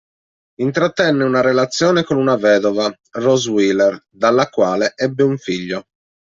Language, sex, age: Italian, male, 30-39